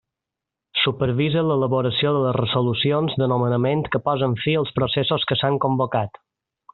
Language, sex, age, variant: Catalan, male, 19-29, Balear